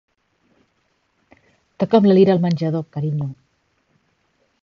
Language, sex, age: Catalan, female, 50-59